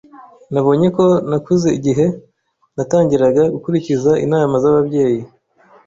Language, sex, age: Kinyarwanda, male, 30-39